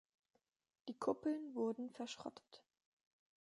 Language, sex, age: German, female, 19-29